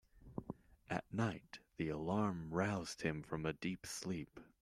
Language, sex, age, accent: English, male, under 19, England English